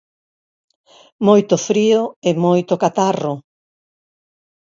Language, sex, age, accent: Galician, female, 60-69, Normativo (estándar)